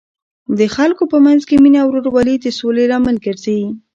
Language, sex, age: Pashto, female, 40-49